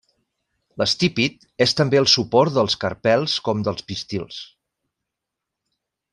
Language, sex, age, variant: Catalan, male, 40-49, Central